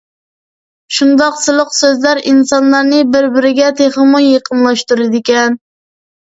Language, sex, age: Uyghur, male, under 19